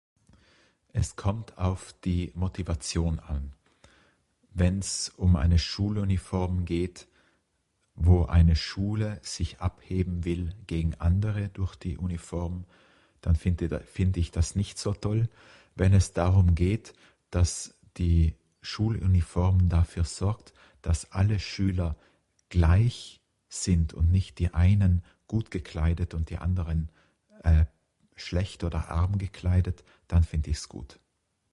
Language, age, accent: German, 40-49, Österreichisches Deutsch